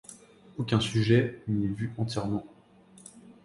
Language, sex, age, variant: French, male, 30-39, Français de métropole